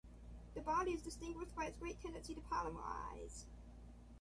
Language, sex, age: English, male, under 19